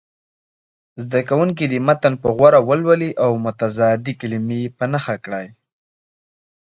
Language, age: Pashto, 19-29